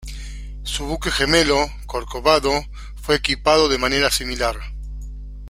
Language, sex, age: Spanish, male, 50-59